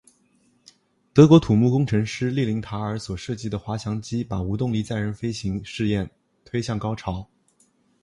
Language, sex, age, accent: Chinese, male, 19-29, 出生地：浙江省